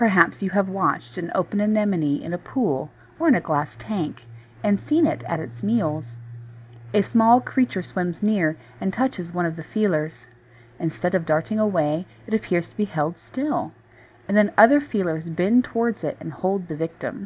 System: none